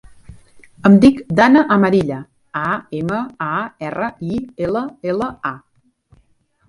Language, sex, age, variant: Catalan, female, 50-59, Central